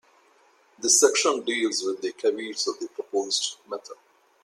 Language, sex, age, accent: English, male, 60-69, India and South Asia (India, Pakistan, Sri Lanka)